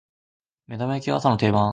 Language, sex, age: Japanese, male, under 19